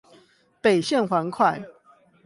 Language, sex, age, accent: Chinese, male, 30-39, 出生地：桃園市